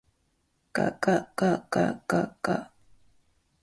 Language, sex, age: Japanese, female, 19-29